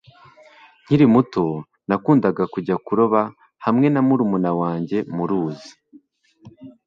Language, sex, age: Kinyarwanda, male, 19-29